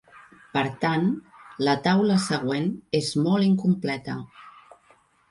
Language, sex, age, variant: Catalan, female, 50-59, Central